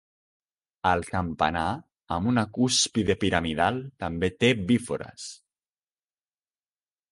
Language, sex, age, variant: Catalan, male, under 19, Central